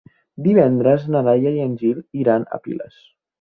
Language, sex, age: Catalan, male, 19-29